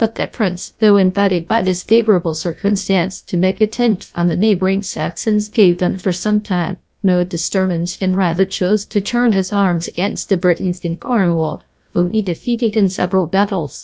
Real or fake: fake